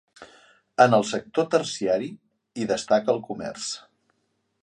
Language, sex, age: Catalan, male, 50-59